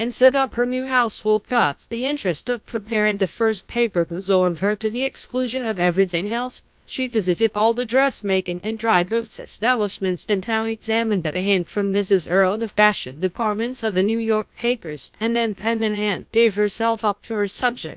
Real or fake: fake